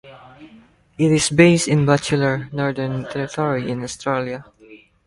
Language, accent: English, Filipino